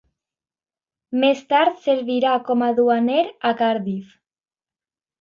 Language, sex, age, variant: Catalan, female, under 19, Alacantí